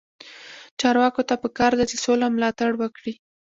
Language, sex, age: Pashto, female, 19-29